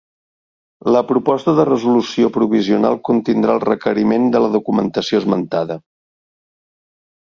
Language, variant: Catalan, Central